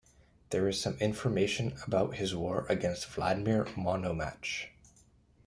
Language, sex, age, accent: English, male, 19-29, Canadian English